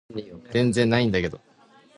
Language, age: Japanese, 19-29